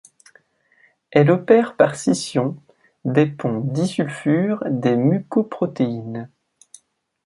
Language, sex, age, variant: French, male, 19-29, Français de métropole